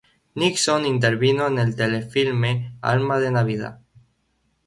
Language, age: Spanish, 19-29